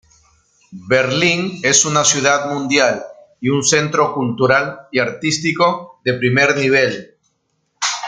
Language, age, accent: Spanish, 40-49, Andino-Pacífico: Colombia, Perú, Ecuador, oeste de Bolivia y Venezuela andina